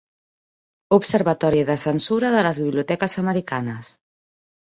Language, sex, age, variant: Catalan, female, 40-49, Central